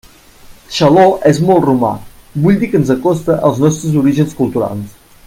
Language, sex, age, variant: Catalan, male, 30-39, Central